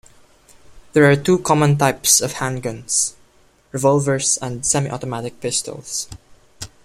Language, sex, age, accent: English, male, 19-29, Filipino